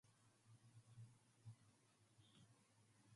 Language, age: English, 19-29